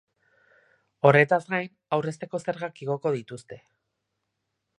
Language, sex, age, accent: Basque, male, 19-29, Erdialdekoa edo Nafarra (Gipuzkoa, Nafarroa)